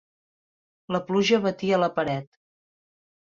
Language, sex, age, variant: Catalan, female, 30-39, Central